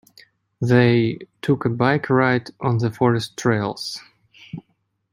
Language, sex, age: English, male, 30-39